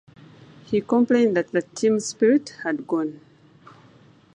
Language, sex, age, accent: English, female, 30-39, United States English